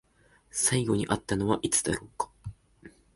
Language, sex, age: Japanese, male, 19-29